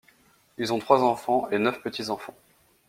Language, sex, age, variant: French, male, 19-29, Français de métropole